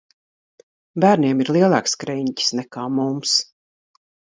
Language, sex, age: Latvian, female, 60-69